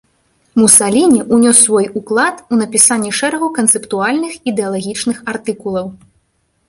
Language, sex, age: Belarusian, female, 19-29